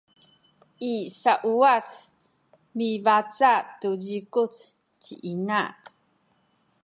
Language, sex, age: Sakizaya, female, 50-59